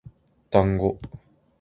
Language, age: Japanese, 19-29